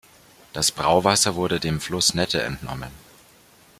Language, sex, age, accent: German, male, 19-29, Deutschland Deutsch